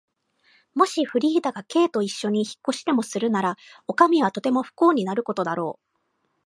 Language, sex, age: Japanese, female, 19-29